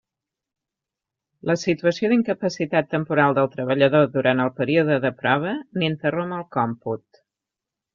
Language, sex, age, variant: Catalan, female, 40-49, Central